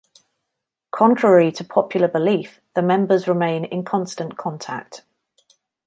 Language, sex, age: English, female, 30-39